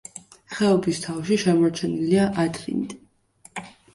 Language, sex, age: Georgian, female, 19-29